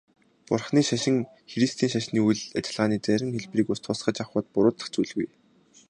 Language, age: Mongolian, 19-29